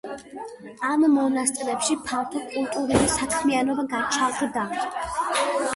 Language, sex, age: Georgian, female, under 19